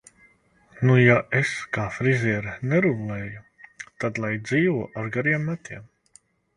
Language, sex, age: Latvian, male, 30-39